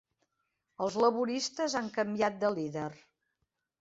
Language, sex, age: Catalan, female, 50-59